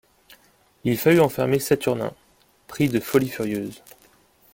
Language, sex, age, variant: French, male, 19-29, Français de métropole